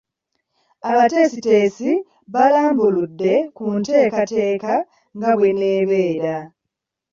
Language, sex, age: Ganda, female, 19-29